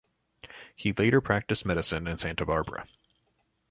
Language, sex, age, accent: English, male, 30-39, United States English